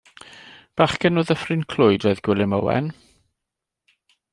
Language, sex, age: Welsh, male, 50-59